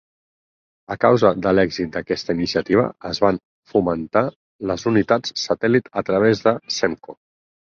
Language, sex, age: Catalan, male, 40-49